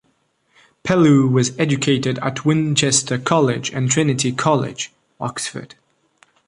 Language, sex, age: English, male, 19-29